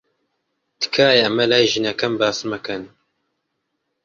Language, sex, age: Central Kurdish, male, under 19